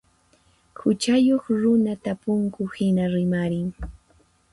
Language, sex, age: Puno Quechua, female, 19-29